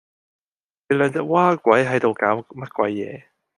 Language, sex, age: Cantonese, male, 19-29